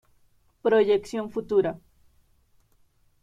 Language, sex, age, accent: Spanish, female, 19-29, Andino-Pacífico: Colombia, Perú, Ecuador, oeste de Bolivia y Venezuela andina